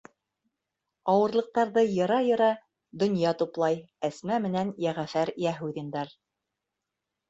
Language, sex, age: Bashkir, female, 40-49